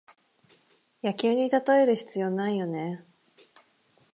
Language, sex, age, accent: Japanese, female, 19-29, 関東